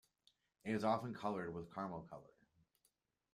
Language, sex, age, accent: English, male, 19-29, Canadian English